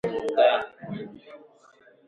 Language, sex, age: Swahili, female, 19-29